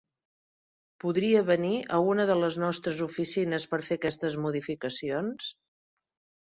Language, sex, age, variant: Catalan, female, 50-59, Central